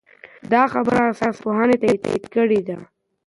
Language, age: Pashto, 19-29